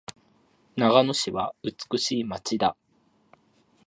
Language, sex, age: Japanese, male, 30-39